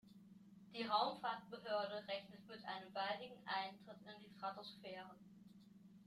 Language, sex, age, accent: German, male, under 19, Deutschland Deutsch